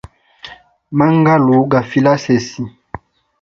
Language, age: Hemba, 19-29